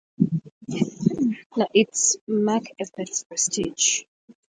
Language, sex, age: English, female, 19-29